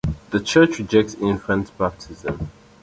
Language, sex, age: English, male, 19-29